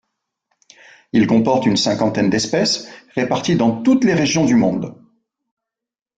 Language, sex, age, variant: French, male, 50-59, Français de métropole